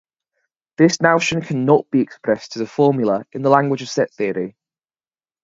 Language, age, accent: English, 19-29, England English